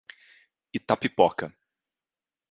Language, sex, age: Portuguese, male, 30-39